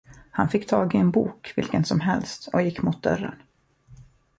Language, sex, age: Swedish, male, 30-39